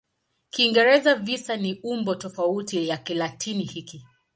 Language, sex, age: Swahili, female, 30-39